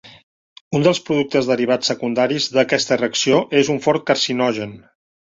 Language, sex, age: Catalan, male, 50-59